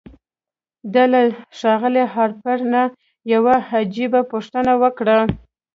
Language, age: Pashto, 19-29